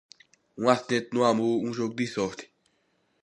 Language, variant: Portuguese, Portuguese (Brasil)